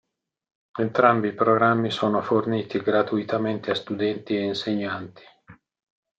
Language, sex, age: Italian, male, 50-59